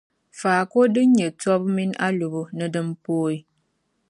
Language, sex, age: Dagbani, female, 19-29